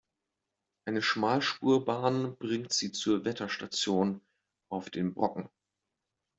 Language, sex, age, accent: German, male, 19-29, Deutschland Deutsch